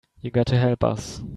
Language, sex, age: English, male, 19-29